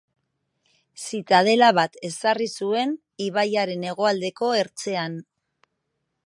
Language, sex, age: Basque, female, 40-49